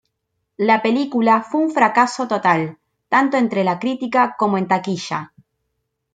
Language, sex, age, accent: Spanish, female, 19-29, Rioplatense: Argentina, Uruguay, este de Bolivia, Paraguay